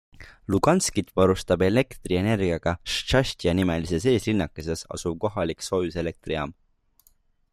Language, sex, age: Estonian, male, 19-29